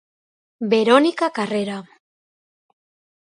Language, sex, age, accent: Galician, female, 40-49, Normativo (estándar)